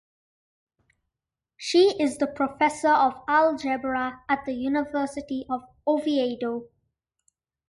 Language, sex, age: English, male, under 19